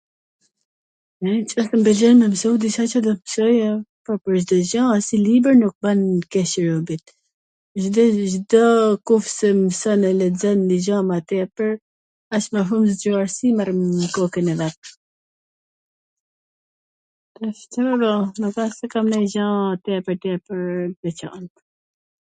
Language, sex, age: Gheg Albanian, female, 40-49